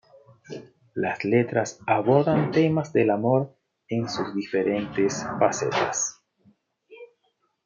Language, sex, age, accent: Spanish, male, 40-49, Caribe: Cuba, Venezuela, Puerto Rico, República Dominicana, Panamá, Colombia caribeña, México caribeño, Costa del golfo de México